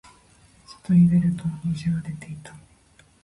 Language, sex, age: Japanese, female, 19-29